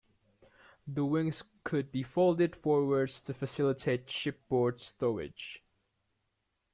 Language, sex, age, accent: English, male, 19-29, Australian English